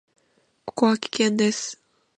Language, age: Japanese, under 19